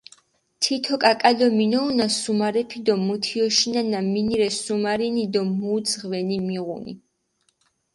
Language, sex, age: Mingrelian, female, 19-29